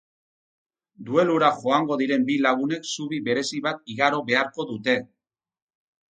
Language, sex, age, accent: Basque, male, 50-59, Mendebalekoa (Araba, Bizkaia, Gipuzkoako mendebaleko herri batzuk)